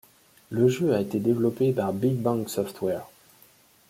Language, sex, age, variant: French, male, 30-39, Français de métropole